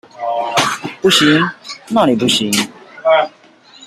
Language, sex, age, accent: Chinese, male, 40-49, 出生地：臺北市